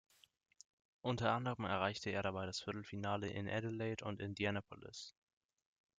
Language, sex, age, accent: German, male, 19-29, Deutschland Deutsch